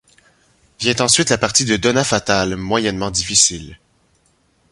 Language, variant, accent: French, Français d'Amérique du Nord, Français du Canada